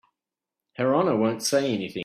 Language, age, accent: English, 40-49, Australian English